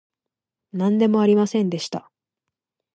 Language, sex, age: Japanese, female, 19-29